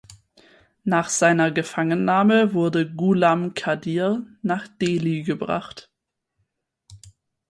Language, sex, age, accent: German, female, 19-29, Deutschland Deutsch